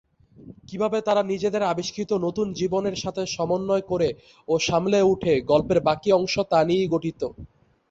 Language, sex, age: Bengali, male, 19-29